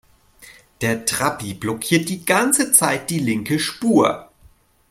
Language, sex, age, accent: German, male, 30-39, Deutschland Deutsch